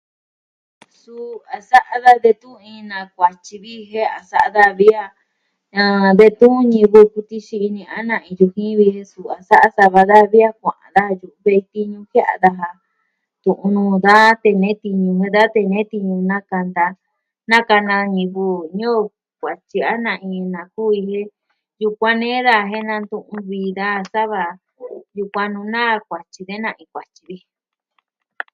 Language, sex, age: Southwestern Tlaxiaco Mixtec, female, 60-69